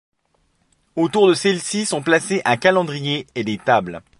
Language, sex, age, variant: French, male, 30-39, Français de métropole